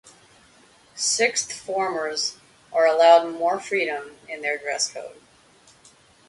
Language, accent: English, United States English